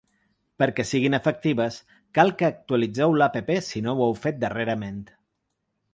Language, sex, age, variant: Catalan, male, 40-49, Balear